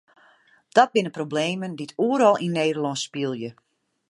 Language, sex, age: Western Frisian, female, 40-49